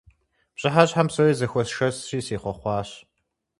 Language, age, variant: Kabardian, 19-29, Адыгэбзэ (Къэбэрдей, Кирил, псоми зэдай)